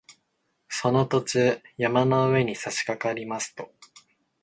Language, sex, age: Japanese, male, 19-29